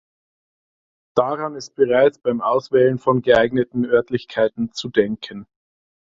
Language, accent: German, Deutschland Deutsch